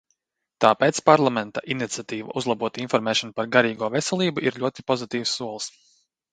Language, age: Latvian, 30-39